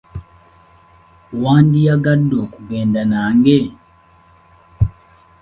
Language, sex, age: Ganda, male, 19-29